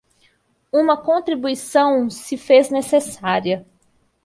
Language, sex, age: Portuguese, female, 30-39